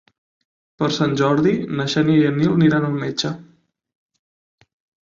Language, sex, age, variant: Catalan, male, 19-29, Central